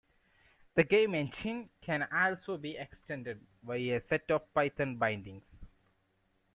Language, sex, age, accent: English, male, 19-29, India and South Asia (India, Pakistan, Sri Lanka)